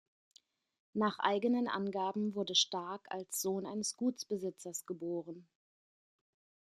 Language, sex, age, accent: German, female, 30-39, Deutschland Deutsch